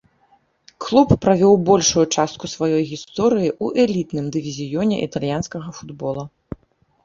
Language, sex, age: Belarusian, female, 30-39